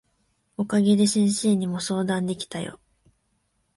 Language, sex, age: Japanese, female, 19-29